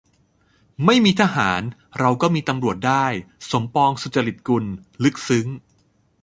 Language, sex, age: Thai, male, 40-49